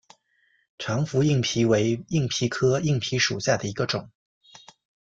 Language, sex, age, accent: Chinese, male, 40-49, 出生地：上海市